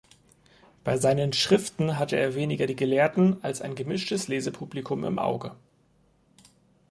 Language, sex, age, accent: German, male, 19-29, Deutschland Deutsch